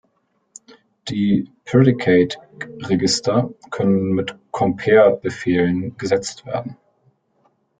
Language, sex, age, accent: German, male, 40-49, Deutschland Deutsch